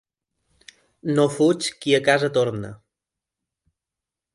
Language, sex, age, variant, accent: Catalan, male, 19-29, Balear, mallorquí